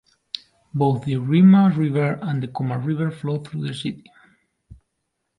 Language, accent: English, England English